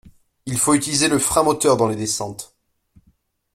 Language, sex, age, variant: French, male, 19-29, Français de métropole